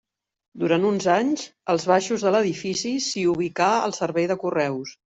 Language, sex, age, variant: Catalan, female, 50-59, Central